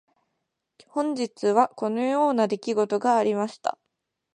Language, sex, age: Japanese, female, 19-29